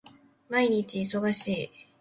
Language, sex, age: Japanese, female, 19-29